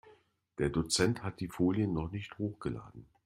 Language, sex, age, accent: German, male, 50-59, Deutschland Deutsch